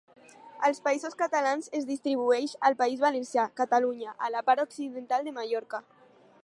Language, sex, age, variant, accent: Catalan, female, under 19, Alacantí, valencià